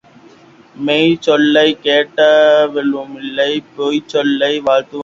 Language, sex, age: Tamil, male, under 19